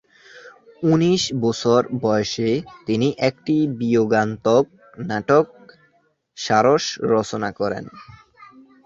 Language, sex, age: Bengali, male, under 19